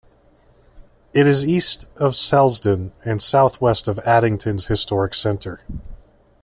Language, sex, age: English, male, 30-39